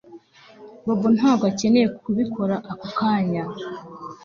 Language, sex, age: Kinyarwanda, female, 19-29